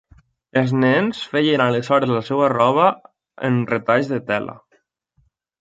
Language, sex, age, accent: Catalan, male, 19-29, valencià